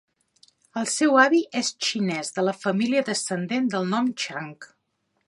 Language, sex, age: Catalan, female, 40-49